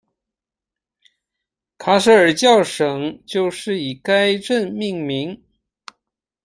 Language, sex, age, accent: Chinese, male, 30-39, 出生地：黑龙江省